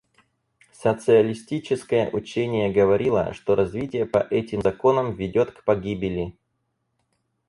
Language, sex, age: Russian, male, 19-29